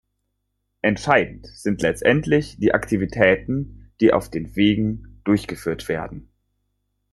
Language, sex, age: German, male, 19-29